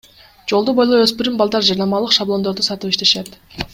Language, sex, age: Kyrgyz, female, 19-29